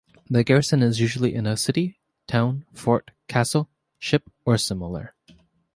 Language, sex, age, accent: English, male, 19-29, Canadian English